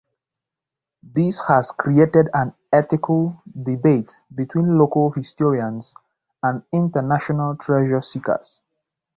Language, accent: English, Southern African (South Africa, Zimbabwe, Namibia)